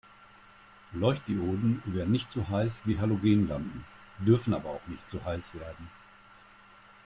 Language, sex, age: German, male, 60-69